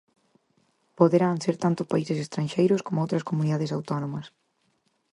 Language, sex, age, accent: Galician, female, 19-29, Central (gheada)